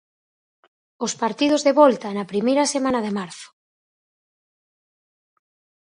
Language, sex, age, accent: Galician, female, 40-49, Normativo (estándar)